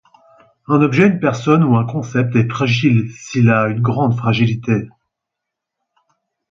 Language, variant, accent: French, Français d'Europe, Français de Belgique